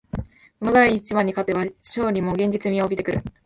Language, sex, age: Japanese, female, 19-29